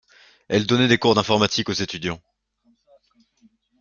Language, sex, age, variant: French, male, 19-29, Français de métropole